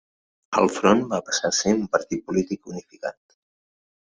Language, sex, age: Catalan, male, 50-59